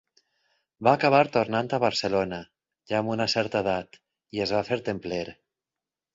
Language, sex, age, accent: Catalan, male, 40-49, valencià